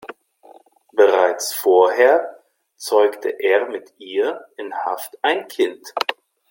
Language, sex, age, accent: German, male, 30-39, Deutschland Deutsch